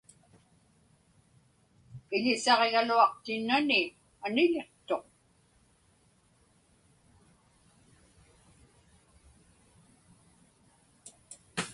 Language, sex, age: Inupiaq, female, 80-89